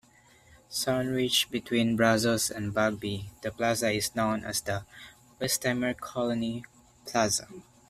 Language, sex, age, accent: English, male, under 19, Filipino